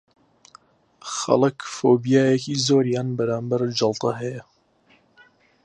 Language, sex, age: Central Kurdish, male, 19-29